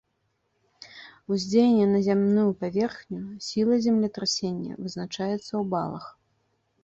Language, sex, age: Belarusian, female, 40-49